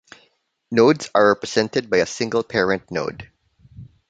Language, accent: English, Filipino